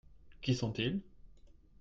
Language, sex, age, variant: French, male, 30-39, Français de métropole